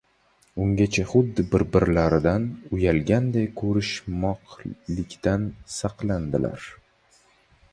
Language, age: Uzbek, 19-29